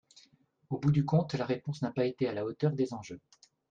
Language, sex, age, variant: French, male, 40-49, Français de métropole